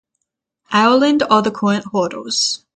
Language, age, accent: English, under 19, United States English